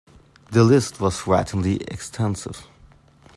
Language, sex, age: English, male, 30-39